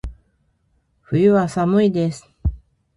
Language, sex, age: Japanese, female, 40-49